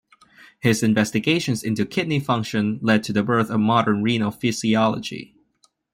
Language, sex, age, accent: English, male, 19-29, United States English